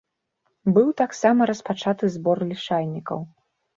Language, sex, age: Belarusian, female, 19-29